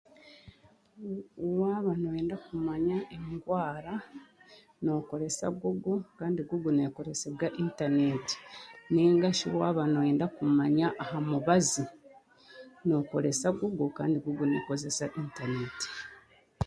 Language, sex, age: Chiga, female, 30-39